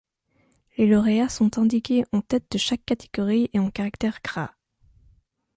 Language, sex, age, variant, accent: French, female, 19-29, Français d'Europe, Français de Suisse